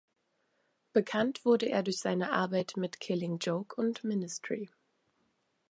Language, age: German, 19-29